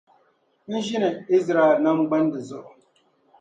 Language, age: Dagbani, 19-29